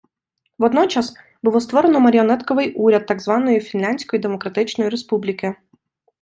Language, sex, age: Ukrainian, female, 19-29